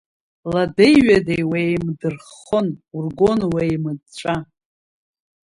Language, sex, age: Abkhazian, female, 40-49